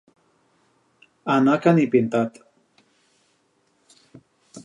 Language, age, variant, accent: Catalan, 30-39, Central, central